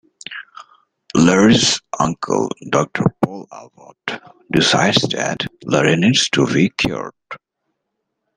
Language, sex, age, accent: English, male, 19-29, United States English